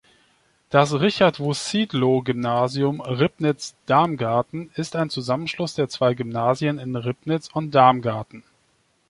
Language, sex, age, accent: German, male, 30-39, Deutschland Deutsch